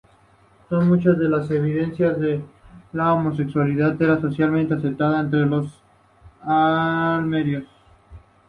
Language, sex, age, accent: Spanish, male, 19-29, México